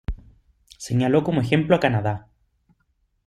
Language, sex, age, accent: Spanish, male, 30-39, Chileno: Chile, Cuyo